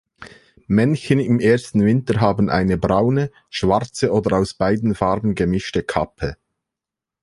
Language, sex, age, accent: German, male, 40-49, Schweizerdeutsch